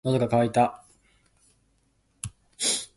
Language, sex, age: Japanese, male, 19-29